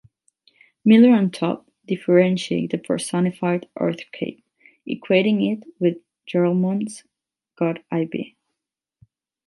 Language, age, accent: English, 19-29, United States English; England English; Irish English